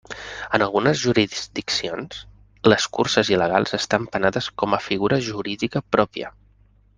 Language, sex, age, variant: Catalan, male, 30-39, Central